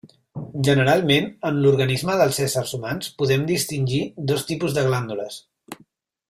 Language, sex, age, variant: Catalan, male, 30-39, Central